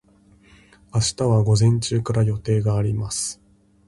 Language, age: Japanese, 19-29